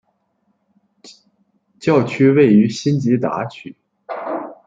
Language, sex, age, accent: Chinese, male, under 19, 出生地：黑龙江省